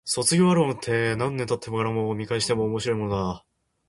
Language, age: Japanese, 19-29